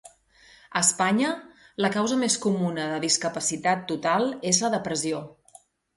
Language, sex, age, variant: Catalan, female, 40-49, Central